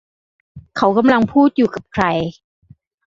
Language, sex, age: Thai, female, 40-49